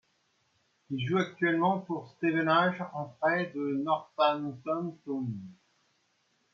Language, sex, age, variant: French, male, 60-69, Français de métropole